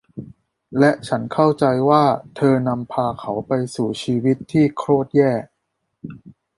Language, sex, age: Thai, male, 30-39